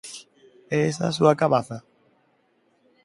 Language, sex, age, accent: Galician, male, under 19, Neofalante